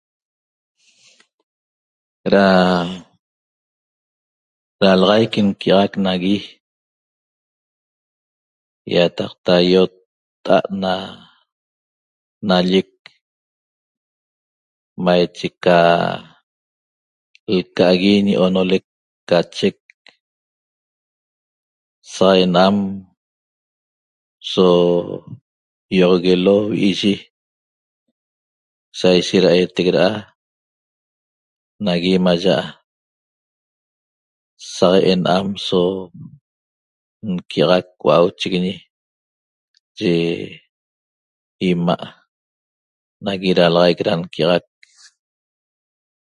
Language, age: Toba, 60-69